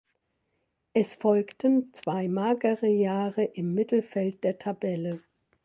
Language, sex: German, female